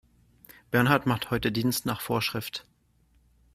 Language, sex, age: German, male, 19-29